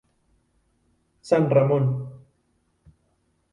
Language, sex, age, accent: Spanish, male, 19-29, México